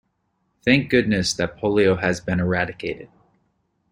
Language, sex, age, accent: English, male, 30-39, United States English